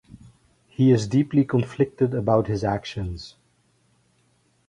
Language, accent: English, United States English